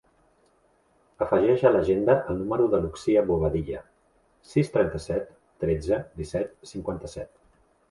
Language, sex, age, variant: Catalan, male, 40-49, Central